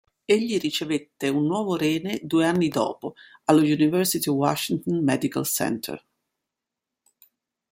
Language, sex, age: Italian, female, 60-69